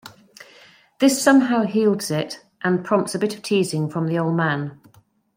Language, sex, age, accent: English, female, 50-59, England English